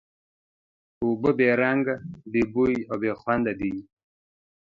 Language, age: Pashto, 30-39